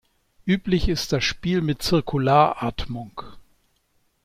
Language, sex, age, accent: German, male, 60-69, Deutschland Deutsch